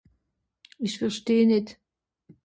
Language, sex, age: Swiss German, female, 60-69